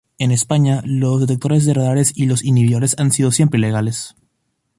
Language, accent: Spanish, México